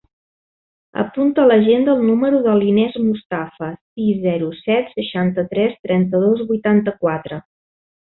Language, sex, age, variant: Catalan, female, 40-49, Central